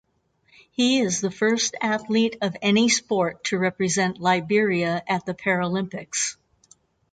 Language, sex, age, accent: English, female, 60-69, United States English